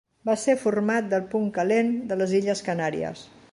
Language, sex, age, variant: Catalan, female, 60-69, Central